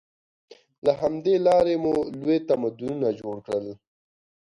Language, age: Pashto, 19-29